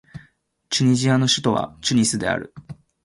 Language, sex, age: Japanese, male, 19-29